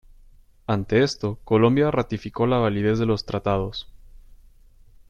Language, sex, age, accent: Spanish, male, 19-29, México